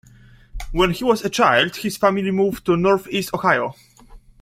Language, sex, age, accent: English, male, 19-29, United States English